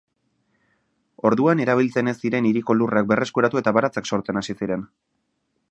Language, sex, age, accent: Basque, male, 30-39, Mendebalekoa (Araba, Bizkaia, Gipuzkoako mendebaleko herri batzuk)